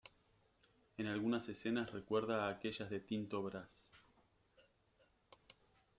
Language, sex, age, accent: Spanish, male, 40-49, Rioplatense: Argentina, Uruguay, este de Bolivia, Paraguay